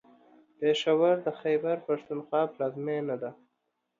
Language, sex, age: Pashto, male, 19-29